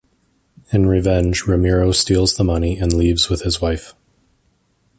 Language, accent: English, United States English